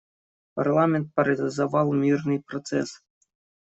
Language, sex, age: Russian, male, 19-29